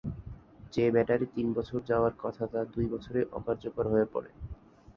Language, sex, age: Bengali, male, 19-29